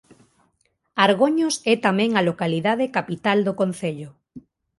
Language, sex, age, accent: Galician, female, 30-39, Normativo (estándar)